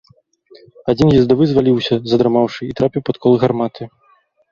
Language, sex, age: Belarusian, male, 19-29